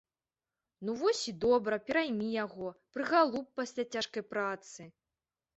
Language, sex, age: Belarusian, female, 30-39